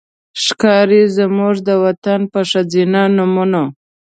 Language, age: Pashto, 19-29